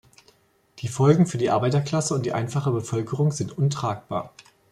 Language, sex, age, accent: German, male, 40-49, Deutschland Deutsch